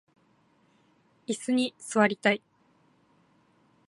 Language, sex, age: Japanese, female, 19-29